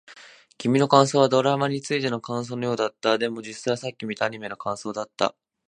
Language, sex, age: Japanese, male, 19-29